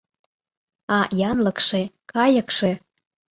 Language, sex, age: Mari, female, 19-29